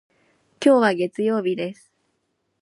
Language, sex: Japanese, female